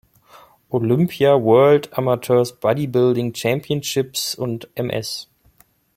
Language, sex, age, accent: German, male, 30-39, Deutschland Deutsch